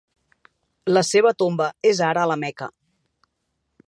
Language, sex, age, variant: Catalan, female, 40-49, Central